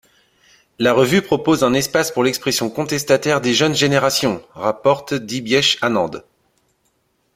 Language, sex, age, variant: French, male, 30-39, Français de métropole